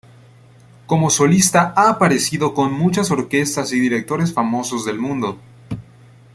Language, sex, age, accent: Spanish, male, 19-29, América central